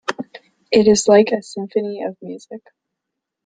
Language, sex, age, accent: English, female, under 19, United States English